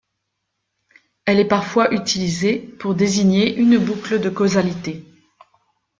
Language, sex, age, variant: French, female, 50-59, Français de métropole